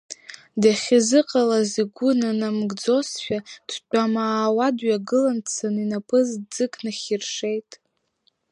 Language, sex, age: Abkhazian, female, under 19